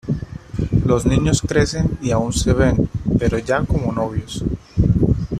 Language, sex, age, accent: Spanish, male, 30-39, Andino-Pacífico: Colombia, Perú, Ecuador, oeste de Bolivia y Venezuela andina